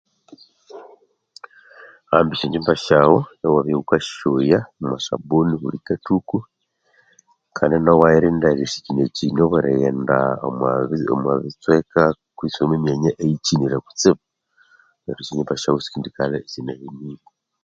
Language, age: Konzo, 50-59